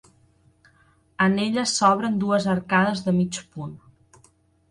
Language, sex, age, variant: Catalan, female, 30-39, Central